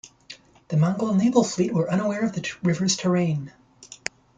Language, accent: English, United States English